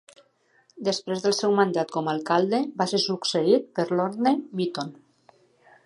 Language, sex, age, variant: Catalan, female, 50-59, Nord-Occidental